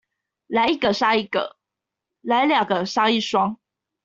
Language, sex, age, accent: Chinese, female, 19-29, 出生地：臺北市